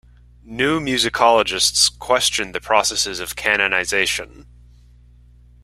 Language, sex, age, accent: English, male, 19-29, United States English